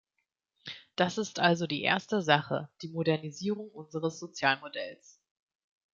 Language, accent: German, Deutschland Deutsch